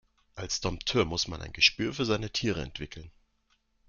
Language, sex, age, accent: German, male, 19-29, Deutschland Deutsch